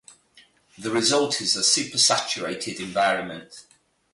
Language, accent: English, England English